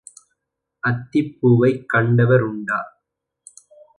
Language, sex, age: Tamil, male, 19-29